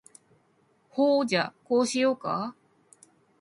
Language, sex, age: Japanese, female, 19-29